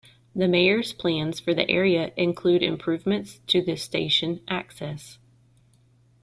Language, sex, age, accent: English, female, 30-39, United States English